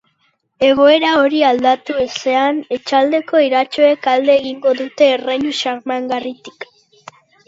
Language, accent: Basque, Mendebalekoa (Araba, Bizkaia, Gipuzkoako mendebaleko herri batzuk)